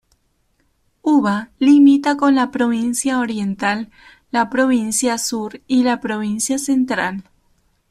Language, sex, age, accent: Spanish, female, 19-29, Rioplatense: Argentina, Uruguay, este de Bolivia, Paraguay